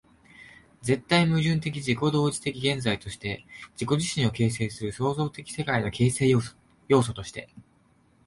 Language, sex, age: Japanese, male, 19-29